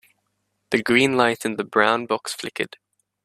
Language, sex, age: English, male, under 19